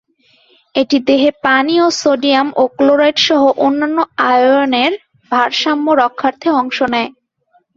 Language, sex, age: Bengali, female, 19-29